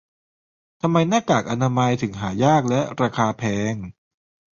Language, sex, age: Thai, male, 30-39